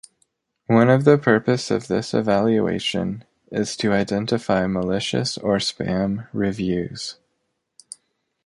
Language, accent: English, United States English